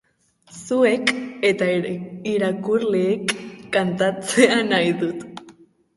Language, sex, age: Basque, female, under 19